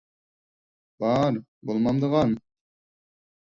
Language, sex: Uyghur, male